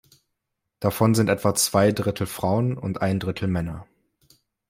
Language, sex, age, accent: German, male, 19-29, Deutschland Deutsch